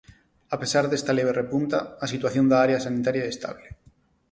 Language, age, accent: Galician, 30-39, Neofalante